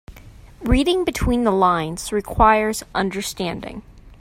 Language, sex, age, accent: English, female, 19-29, United States English